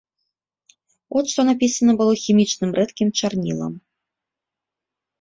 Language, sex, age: Belarusian, female, 40-49